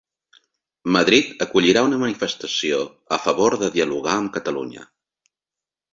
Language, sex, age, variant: Catalan, female, 50-59, Central